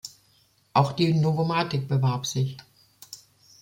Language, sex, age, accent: German, female, 50-59, Deutschland Deutsch